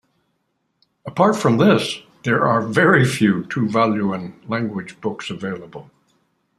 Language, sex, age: English, male, 80-89